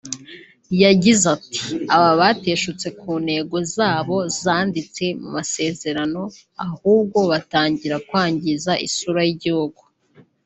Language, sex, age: Kinyarwanda, female, under 19